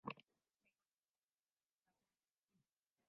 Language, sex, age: Spanish, female, 19-29